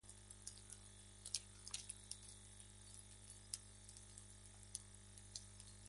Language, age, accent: Spanish, 40-49, España: Centro-Sur peninsular (Madrid, Toledo, Castilla-La Mancha)